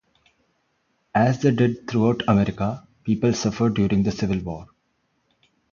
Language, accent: English, India and South Asia (India, Pakistan, Sri Lanka)